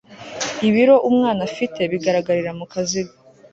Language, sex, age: Kinyarwanda, female, 19-29